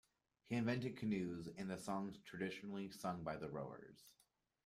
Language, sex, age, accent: English, male, 19-29, Canadian English